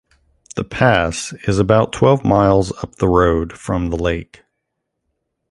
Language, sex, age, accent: English, male, 40-49, United States English